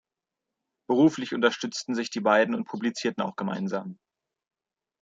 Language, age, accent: German, 19-29, Deutschland Deutsch